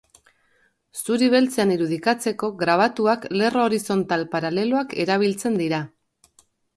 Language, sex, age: Basque, female, 30-39